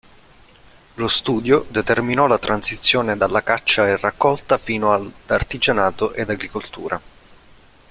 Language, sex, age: Italian, male, 30-39